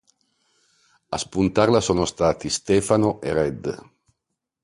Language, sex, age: Italian, male, 50-59